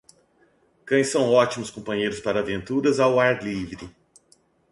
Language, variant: Portuguese, Portuguese (Brasil)